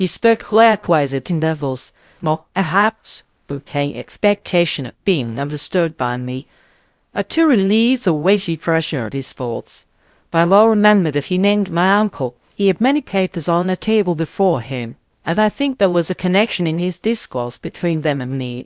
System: TTS, VITS